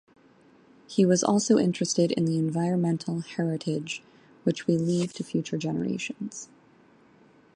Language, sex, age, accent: English, female, 30-39, United States English